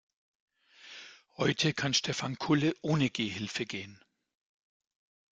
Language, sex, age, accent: German, male, 50-59, Deutschland Deutsch